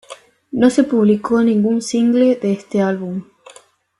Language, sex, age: Spanish, female, 19-29